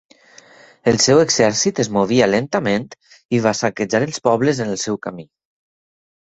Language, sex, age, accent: Catalan, male, 30-39, valencià; valencià meridional